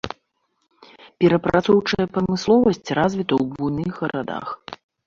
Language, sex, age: Belarusian, female, 40-49